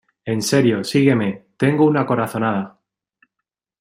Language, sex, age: Spanish, male, 30-39